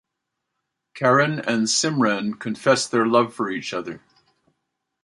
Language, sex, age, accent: English, male, 60-69, Canadian English